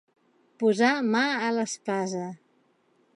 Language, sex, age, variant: Catalan, female, 40-49, Central